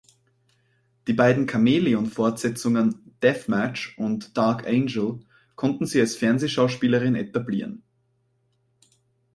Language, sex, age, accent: German, male, 19-29, Österreichisches Deutsch